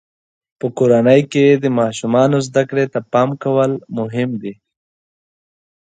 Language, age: Pashto, 19-29